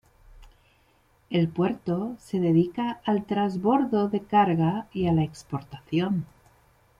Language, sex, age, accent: Spanish, female, 50-59, España: Centro-Sur peninsular (Madrid, Toledo, Castilla-La Mancha)